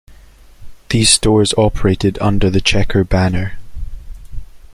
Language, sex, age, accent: English, male, under 19, Scottish English